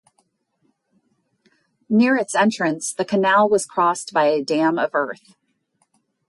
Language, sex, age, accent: English, female, 50-59, United States English